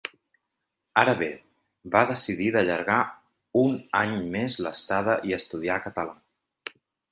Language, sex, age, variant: Catalan, male, 30-39, Central